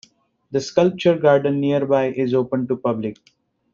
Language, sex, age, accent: English, male, 30-39, India and South Asia (India, Pakistan, Sri Lanka)